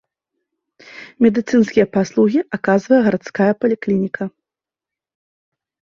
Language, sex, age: Belarusian, female, 30-39